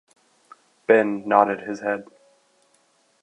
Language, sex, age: English, male, 30-39